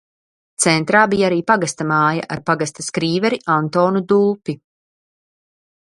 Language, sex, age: Latvian, female, 30-39